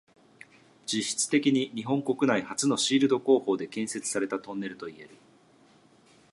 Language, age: Japanese, 40-49